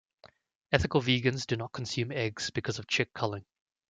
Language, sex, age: English, male, 19-29